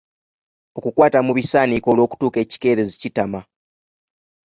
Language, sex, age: Ganda, male, 19-29